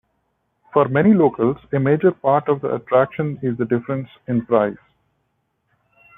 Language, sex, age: English, male, 30-39